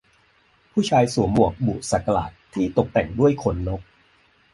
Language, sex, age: Thai, male, 40-49